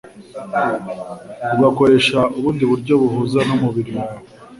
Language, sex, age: Kinyarwanda, male, 19-29